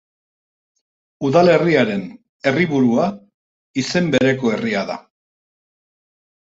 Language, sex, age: Basque, male, 60-69